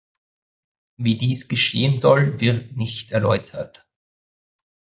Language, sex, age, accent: German, male, 30-39, Österreichisches Deutsch